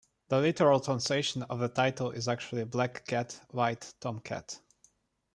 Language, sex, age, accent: English, male, 30-39, United States English